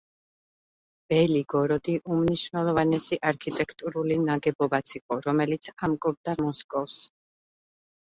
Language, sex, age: Georgian, female, 30-39